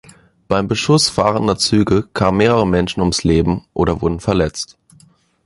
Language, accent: German, Deutschland Deutsch